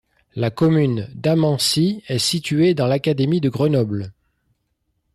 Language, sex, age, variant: French, male, 50-59, Français de métropole